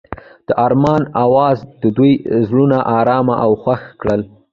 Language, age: Pashto, under 19